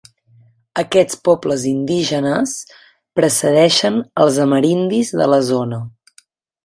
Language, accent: Catalan, gironí